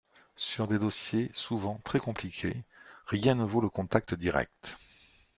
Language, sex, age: French, male, 50-59